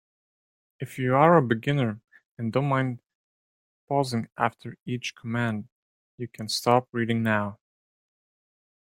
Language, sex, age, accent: English, male, 19-29, United States English